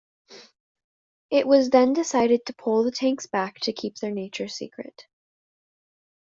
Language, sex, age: English, female, under 19